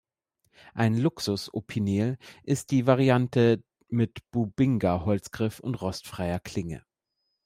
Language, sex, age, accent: German, male, 30-39, Deutschland Deutsch